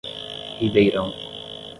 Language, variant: Portuguese, Portuguese (Brasil)